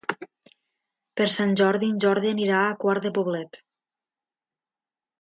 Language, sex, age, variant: Catalan, female, 19-29, Nord-Occidental